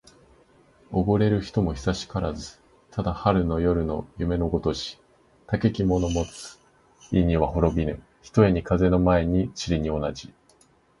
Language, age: Japanese, 19-29